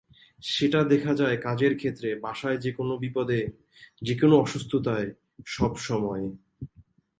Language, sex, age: Bengali, male, 19-29